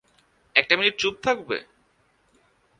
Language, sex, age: Bengali, male, 19-29